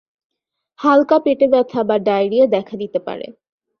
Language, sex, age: Bengali, female, 19-29